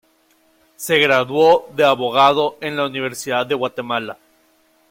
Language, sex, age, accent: Spanish, male, 19-29, México